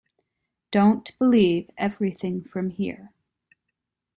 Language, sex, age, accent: English, female, 19-29, United States English